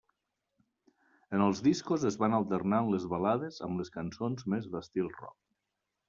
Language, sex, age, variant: Catalan, male, 40-49, Nord-Occidental